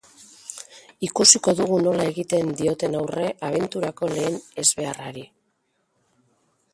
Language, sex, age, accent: Basque, female, 50-59, Mendebalekoa (Araba, Bizkaia, Gipuzkoako mendebaleko herri batzuk)